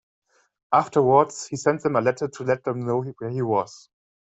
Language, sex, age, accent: English, male, 19-29, United States English